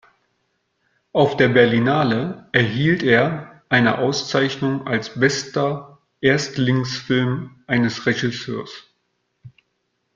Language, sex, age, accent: German, male, 40-49, Deutschland Deutsch